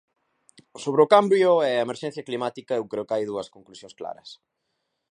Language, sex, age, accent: Galician, male, 19-29, Atlántico (seseo e gheada)